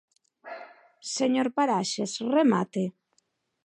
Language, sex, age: Galician, female, 19-29